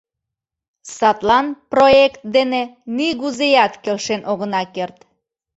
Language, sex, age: Mari, female, 30-39